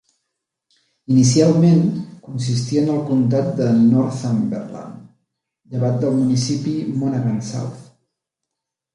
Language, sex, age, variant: Catalan, male, 50-59, Central